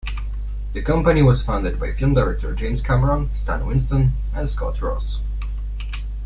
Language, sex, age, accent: English, male, under 19, United States English